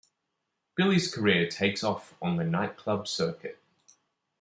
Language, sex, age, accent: English, male, 30-39, Australian English